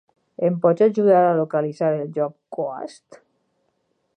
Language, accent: Catalan, valencià